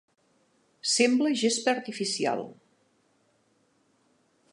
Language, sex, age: Catalan, female, 60-69